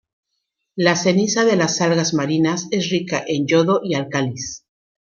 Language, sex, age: Spanish, female, 50-59